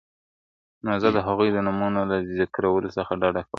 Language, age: Pashto, 19-29